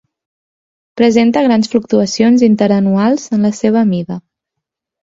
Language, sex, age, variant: Catalan, female, 19-29, Central